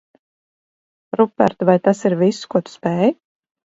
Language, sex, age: Latvian, female, 40-49